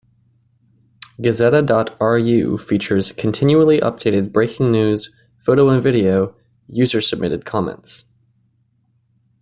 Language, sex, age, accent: English, male, 19-29, United States English